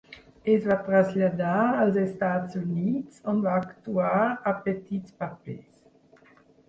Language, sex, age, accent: Catalan, female, 50-59, aprenent (recent, des d'altres llengües)